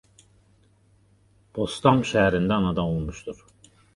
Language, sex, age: Azerbaijani, male, 30-39